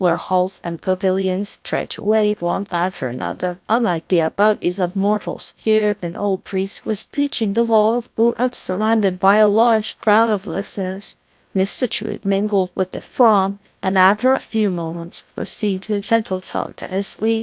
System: TTS, GlowTTS